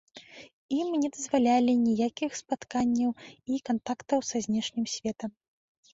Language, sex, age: Belarusian, female, under 19